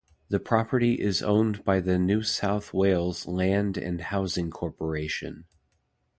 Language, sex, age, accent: English, male, 30-39, United States English